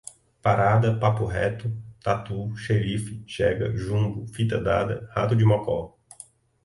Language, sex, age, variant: Portuguese, male, 30-39, Portuguese (Brasil)